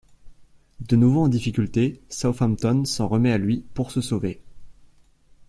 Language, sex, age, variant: French, male, under 19, Français de métropole